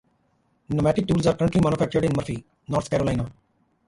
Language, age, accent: English, 60-69, India and South Asia (India, Pakistan, Sri Lanka)